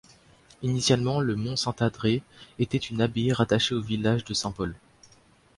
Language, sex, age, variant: French, male, under 19, Français de métropole